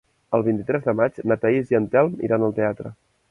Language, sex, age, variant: Catalan, male, 19-29, Central